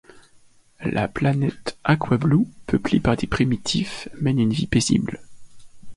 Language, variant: French, Français de métropole